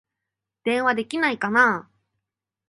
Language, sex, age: Japanese, female, 19-29